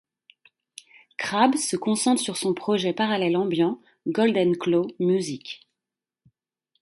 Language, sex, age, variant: French, female, 30-39, Français de métropole